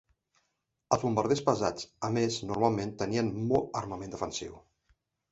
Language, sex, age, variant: Catalan, male, 50-59, Central